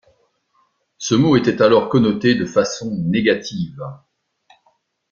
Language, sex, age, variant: French, male, 50-59, Français de métropole